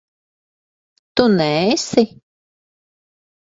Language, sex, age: Latvian, female, 50-59